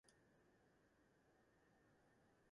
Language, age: English, 19-29